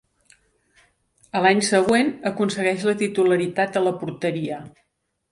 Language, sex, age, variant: Catalan, female, 50-59, Central